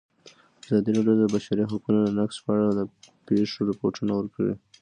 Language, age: Pashto, under 19